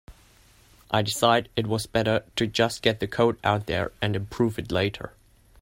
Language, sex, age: English, male, under 19